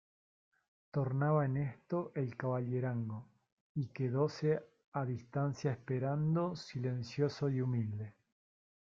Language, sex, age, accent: Spanish, male, 30-39, Rioplatense: Argentina, Uruguay, este de Bolivia, Paraguay